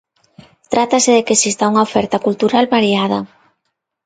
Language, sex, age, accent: Galician, female, 40-49, Neofalante